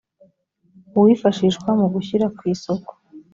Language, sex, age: Kinyarwanda, female, 19-29